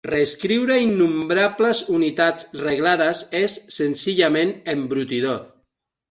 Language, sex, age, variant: Catalan, male, 50-59, Central